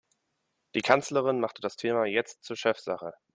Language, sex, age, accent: German, male, 19-29, Deutschland Deutsch